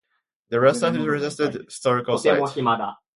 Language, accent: English, United States English